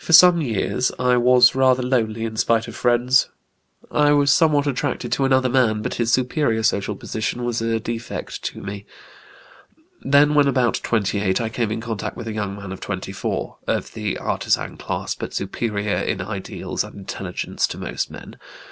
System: none